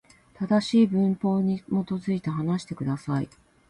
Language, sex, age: Japanese, female, 50-59